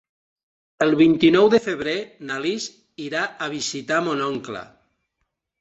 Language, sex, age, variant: Catalan, male, 50-59, Central